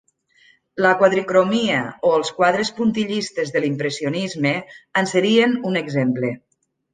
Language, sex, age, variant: Catalan, female, 40-49, Nord-Occidental